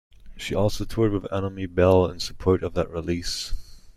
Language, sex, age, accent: English, male, 19-29, England English